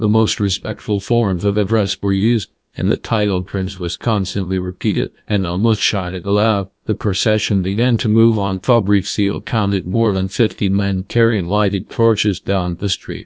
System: TTS, GlowTTS